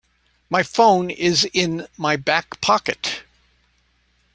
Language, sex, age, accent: English, male, 70-79, United States English